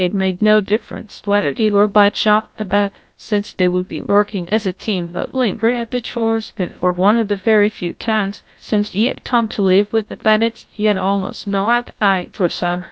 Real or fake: fake